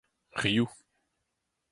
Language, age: Breton, 30-39